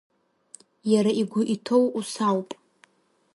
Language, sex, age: Abkhazian, female, 19-29